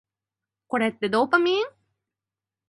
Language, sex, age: Japanese, female, 19-29